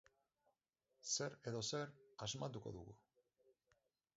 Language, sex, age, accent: Basque, male, 40-49, Mendebalekoa (Araba, Bizkaia, Gipuzkoako mendebaleko herri batzuk)